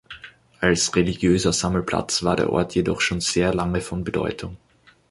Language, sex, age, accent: German, male, 19-29, Österreichisches Deutsch